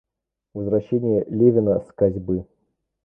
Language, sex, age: Russian, male, 19-29